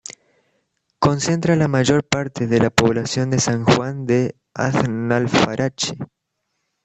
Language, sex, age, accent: Spanish, male, under 19, Rioplatense: Argentina, Uruguay, este de Bolivia, Paraguay